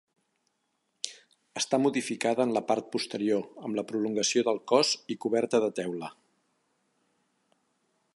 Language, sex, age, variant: Catalan, male, 50-59, Central